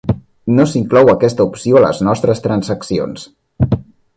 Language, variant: Catalan, Central